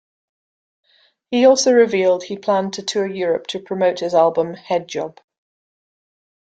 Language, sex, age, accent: English, female, 50-59, Scottish English